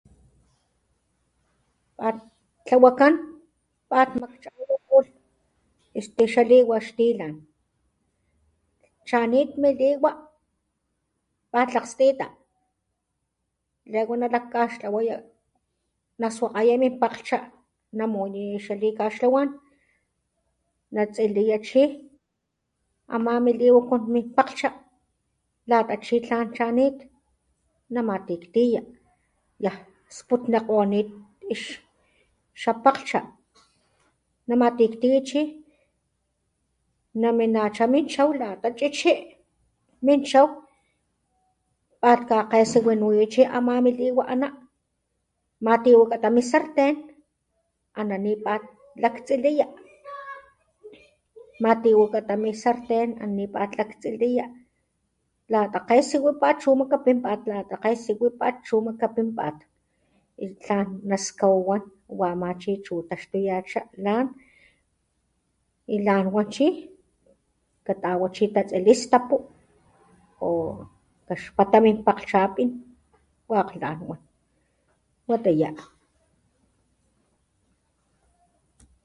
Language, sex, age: Papantla Totonac, female, 40-49